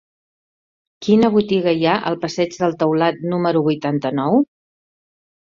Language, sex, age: Catalan, female, 60-69